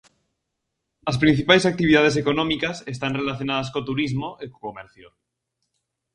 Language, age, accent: Galician, 19-29, Atlántico (seseo e gheada)